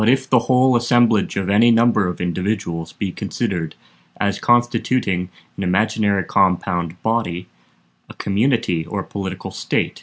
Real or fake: real